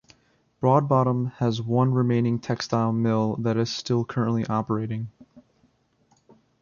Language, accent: English, United States English